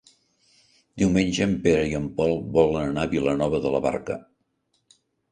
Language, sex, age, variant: Catalan, male, 70-79, Central